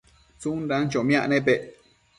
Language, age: Matsés, 40-49